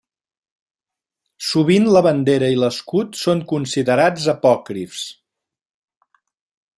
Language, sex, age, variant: Catalan, male, 50-59, Central